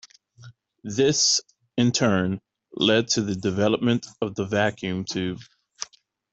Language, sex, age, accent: English, male, 30-39, United States English